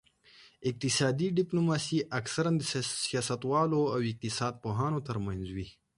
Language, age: Pashto, 19-29